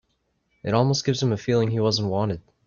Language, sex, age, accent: English, male, 19-29, United States English